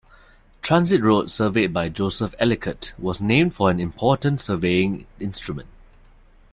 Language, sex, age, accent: English, male, 30-39, Singaporean English